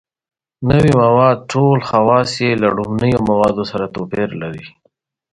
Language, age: Pashto, 30-39